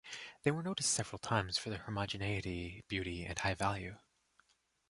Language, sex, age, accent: English, male, 19-29, United States English